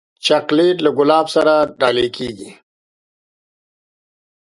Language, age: Pashto, 40-49